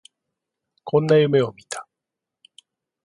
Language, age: Japanese, 50-59